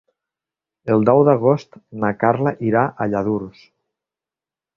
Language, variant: Catalan, Nord-Occidental